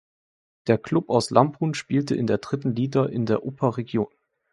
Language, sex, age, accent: German, male, 19-29, Deutschland Deutsch